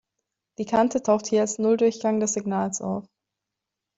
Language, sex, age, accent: German, female, 19-29, Deutschland Deutsch